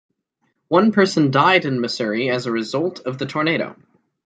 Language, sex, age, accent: English, male, under 19, United States English